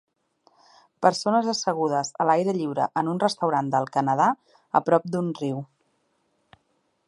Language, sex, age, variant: Catalan, female, 30-39, Central